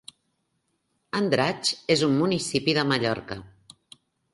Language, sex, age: Catalan, female, 50-59